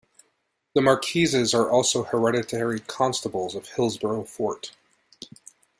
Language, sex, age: English, male, 40-49